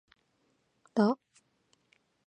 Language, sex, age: Japanese, female, 19-29